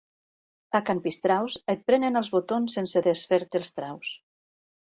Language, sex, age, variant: Catalan, female, 50-59, Septentrional